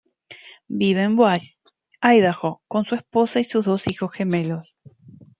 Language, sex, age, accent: Spanish, female, 40-49, Rioplatense: Argentina, Uruguay, este de Bolivia, Paraguay